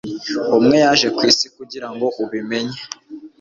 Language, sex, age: Kinyarwanda, male, 19-29